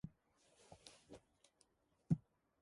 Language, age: English, under 19